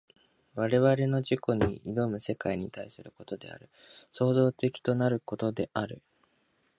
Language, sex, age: Japanese, male, under 19